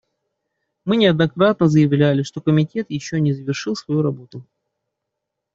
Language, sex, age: Russian, male, 30-39